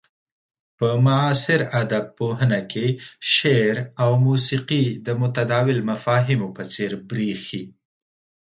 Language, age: Pashto, 19-29